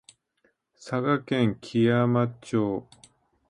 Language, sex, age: Japanese, male, 50-59